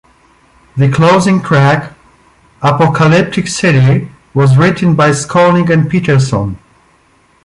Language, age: English, 50-59